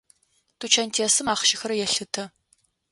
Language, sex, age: Adyghe, female, 19-29